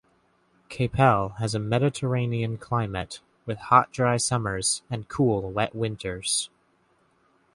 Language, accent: English, United States English